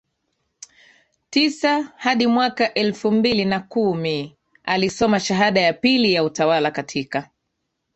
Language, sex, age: Swahili, female, 30-39